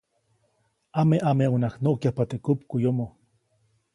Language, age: Copainalá Zoque, 40-49